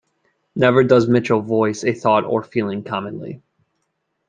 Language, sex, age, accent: English, male, 30-39, United States English